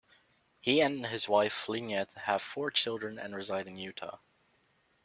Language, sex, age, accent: English, male, under 19, United States English